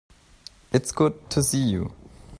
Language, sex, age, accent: English, male, 19-29, United States English